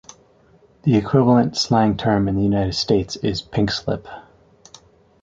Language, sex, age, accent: English, male, 30-39, United States English